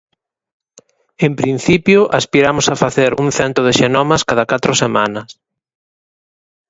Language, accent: Galician, Atlántico (seseo e gheada)